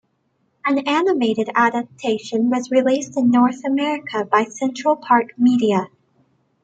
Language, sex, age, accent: English, female, 19-29, United States English